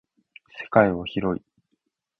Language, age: Japanese, 19-29